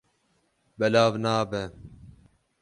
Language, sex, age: Kurdish, male, 30-39